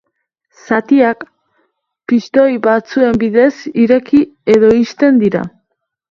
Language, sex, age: Basque, female, 19-29